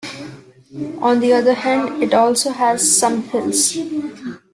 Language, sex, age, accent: English, female, 19-29, India and South Asia (India, Pakistan, Sri Lanka)